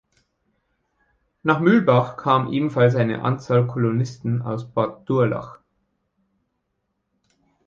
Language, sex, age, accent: German, male, 50-59, Deutschland Deutsch